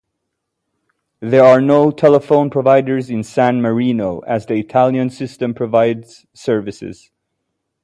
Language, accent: English, United States English